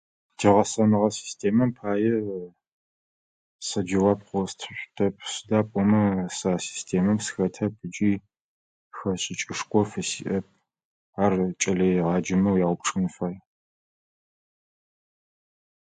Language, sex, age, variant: Adyghe, male, 30-39, Адыгабзэ (Кирил, пстэумэ зэдыряе)